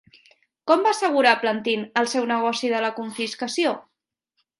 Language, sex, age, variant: Catalan, female, 19-29, Central